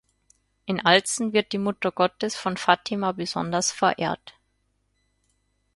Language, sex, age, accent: German, female, 30-39, Österreichisches Deutsch